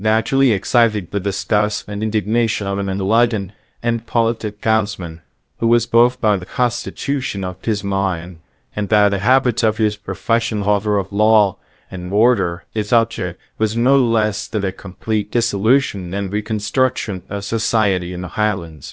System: TTS, VITS